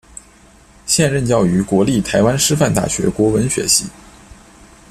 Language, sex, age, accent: Chinese, male, 19-29, 出生地：河南省